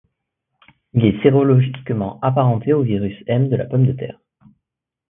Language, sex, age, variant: French, male, 19-29, Français de métropole